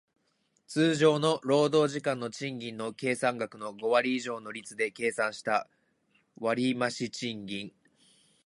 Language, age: Japanese, 19-29